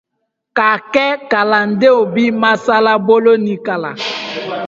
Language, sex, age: Dyula, male, 19-29